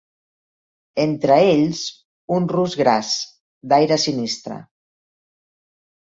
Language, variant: Catalan, Central